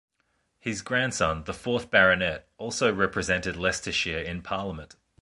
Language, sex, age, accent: English, male, 30-39, Australian English